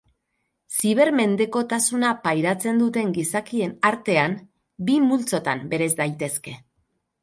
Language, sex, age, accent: Basque, female, 50-59, Mendebalekoa (Araba, Bizkaia, Gipuzkoako mendebaleko herri batzuk)